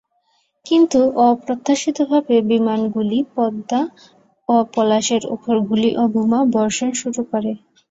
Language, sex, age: Bengali, female, 19-29